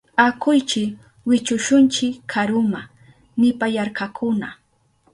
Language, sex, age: Southern Pastaza Quechua, female, 19-29